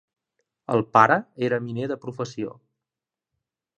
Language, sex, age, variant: Catalan, male, 40-49, Central